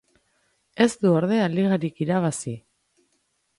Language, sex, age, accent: Basque, female, 30-39, Erdialdekoa edo Nafarra (Gipuzkoa, Nafarroa)